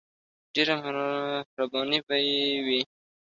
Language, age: Pashto, 19-29